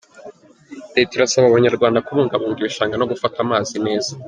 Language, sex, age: Kinyarwanda, male, 19-29